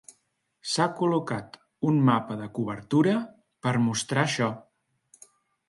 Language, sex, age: Catalan, male, 40-49